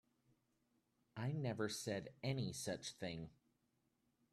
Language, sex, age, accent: English, male, 30-39, United States English